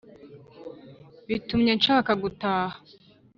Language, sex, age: Kinyarwanda, female, 19-29